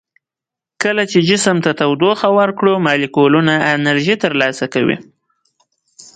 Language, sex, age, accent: Pashto, male, 19-29, معیاري پښتو